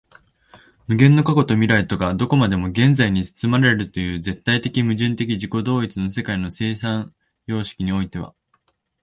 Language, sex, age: Japanese, male, 19-29